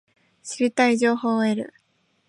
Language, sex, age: Japanese, female, 19-29